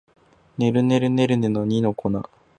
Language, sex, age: Japanese, male, 19-29